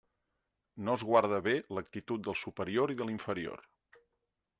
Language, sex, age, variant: Catalan, male, 40-49, Central